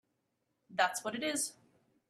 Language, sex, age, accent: English, female, 19-29, Canadian English